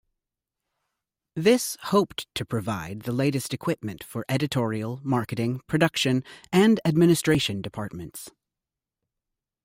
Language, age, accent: English, 30-39, United States English